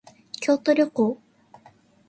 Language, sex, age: Japanese, female, 19-29